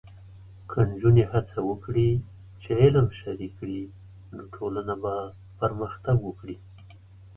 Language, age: Pashto, 60-69